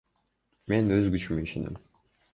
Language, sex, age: Kyrgyz, male, under 19